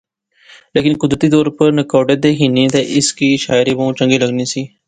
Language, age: Pahari-Potwari, 19-29